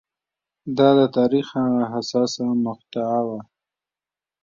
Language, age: Pashto, 19-29